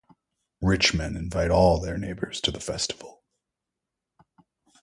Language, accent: English, United States English